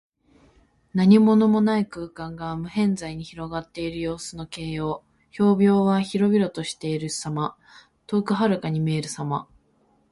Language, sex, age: Japanese, female, 19-29